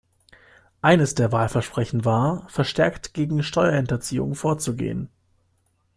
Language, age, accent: German, 19-29, Deutschland Deutsch